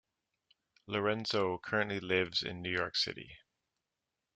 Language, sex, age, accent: English, male, 40-49, Canadian English